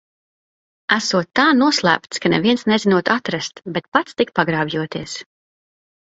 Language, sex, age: Latvian, female, 30-39